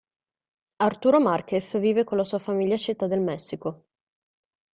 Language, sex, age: Italian, female, 19-29